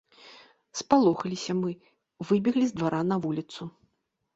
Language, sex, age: Belarusian, female, 40-49